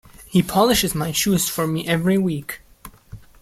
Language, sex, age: English, male, 19-29